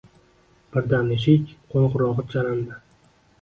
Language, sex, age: Uzbek, male, 19-29